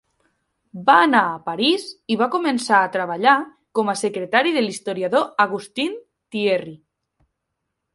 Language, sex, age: Catalan, male, under 19